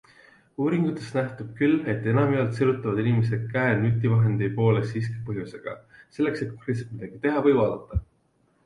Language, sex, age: Estonian, female, 19-29